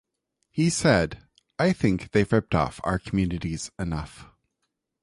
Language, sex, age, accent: English, male, 30-39, United States English